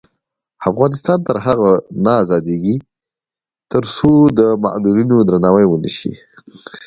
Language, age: Pashto, 19-29